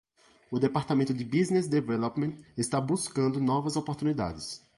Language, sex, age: Portuguese, male, 19-29